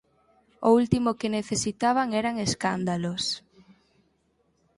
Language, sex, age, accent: Galician, female, 19-29, Normativo (estándar)